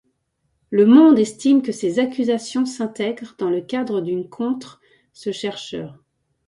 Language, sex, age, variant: French, female, 40-49, Français de métropole